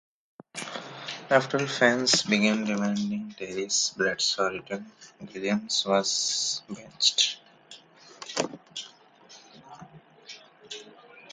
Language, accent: English, India and South Asia (India, Pakistan, Sri Lanka)